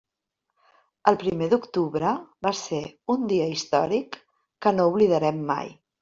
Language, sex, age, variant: Catalan, female, 50-59, Central